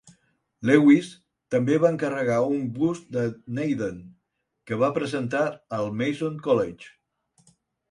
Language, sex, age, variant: Catalan, male, 60-69, Central